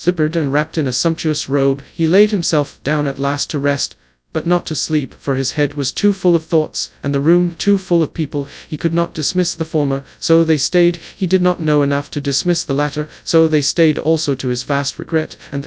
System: TTS, FastPitch